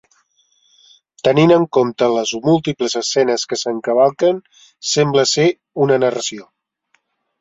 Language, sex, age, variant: Catalan, male, 40-49, Central